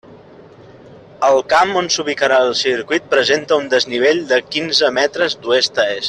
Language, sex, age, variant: Catalan, male, 30-39, Central